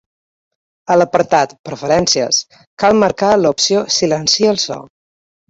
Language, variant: Catalan, Balear